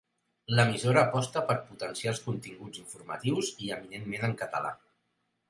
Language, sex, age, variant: Catalan, male, 40-49, Central